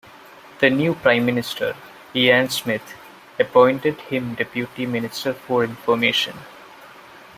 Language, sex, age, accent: English, male, 30-39, India and South Asia (India, Pakistan, Sri Lanka)